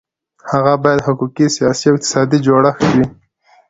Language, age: Pashto, 19-29